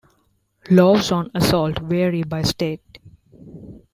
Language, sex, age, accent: English, female, 19-29, India and South Asia (India, Pakistan, Sri Lanka)